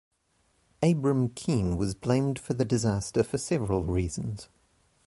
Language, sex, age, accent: English, male, 30-39, New Zealand English